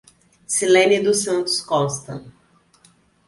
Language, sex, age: Portuguese, female, 30-39